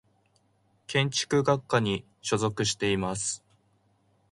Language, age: Japanese, 19-29